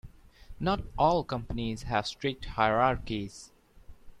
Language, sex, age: English, male, 19-29